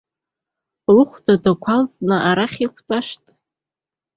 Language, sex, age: Abkhazian, female, 30-39